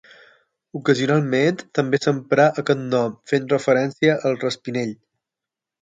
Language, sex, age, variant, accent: Catalan, male, 30-39, Balear, menorquí